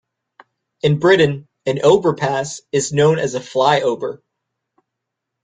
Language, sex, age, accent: English, male, 19-29, United States English